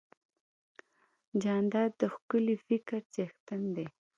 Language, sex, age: Pashto, female, 19-29